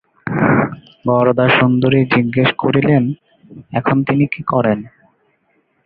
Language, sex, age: Bengali, male, 19-29